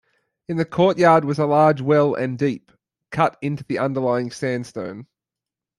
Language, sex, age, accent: English, male, 19-29, Australian English